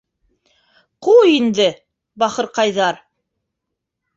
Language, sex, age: Bashkir, female, 30-39